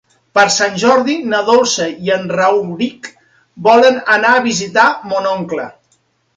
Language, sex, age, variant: Catalan, male, 40-49, Central